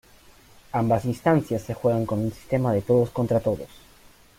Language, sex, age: Spanish, male, under 19